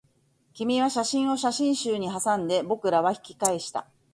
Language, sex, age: Japanese, female, 40-49